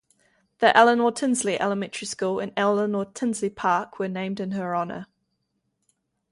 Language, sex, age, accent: English, female, 19-29, New Zealand English